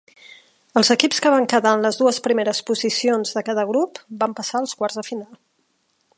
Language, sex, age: Catalan, female, 50-59